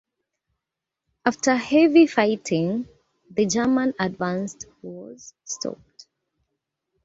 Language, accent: English, England English